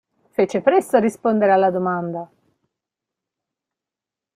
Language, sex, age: Italian, female, 40-49